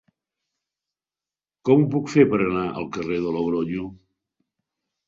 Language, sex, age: Catalan, male, 60-69